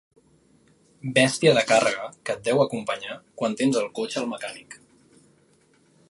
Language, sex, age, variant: Catalan, male, 19-29, Central